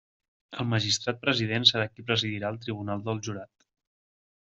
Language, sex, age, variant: Catalan, male, 19-29, Central